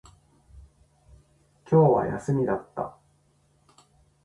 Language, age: Japanese, 40-49